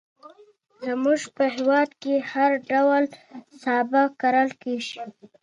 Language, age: Pashto, 30-39